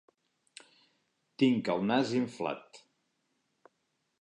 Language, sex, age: Catalan, male, 50-59